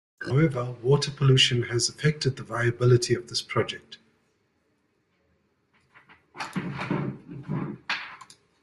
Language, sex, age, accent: English, male, 40-49, Southern African (South Africa, Zimbabwe, Namibia)